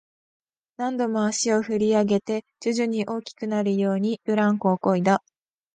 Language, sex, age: Japanese, female, 19-29